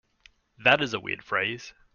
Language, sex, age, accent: English, male, 30-39, Australian English